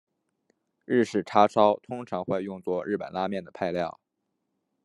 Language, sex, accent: Chinese, male, 出生地：河南省